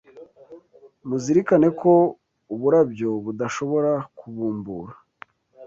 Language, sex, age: Kinyarwanda, male, 19-29